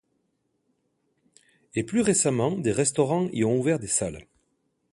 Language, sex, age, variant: French, male, 50-59, Français de métropole